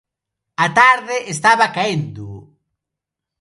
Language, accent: Galician, Neofalante